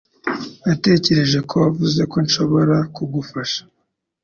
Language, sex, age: Kinyarwanda, male, under 19